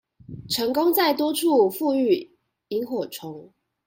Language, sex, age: Chinese, female, 19-29